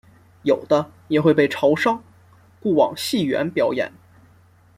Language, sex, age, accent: Chinese, male, 19-29, 出生地：辽宁省